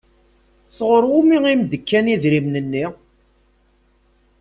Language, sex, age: Kabyle, male, 30-39